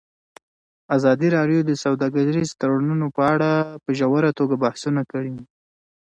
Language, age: Pashto, 19-29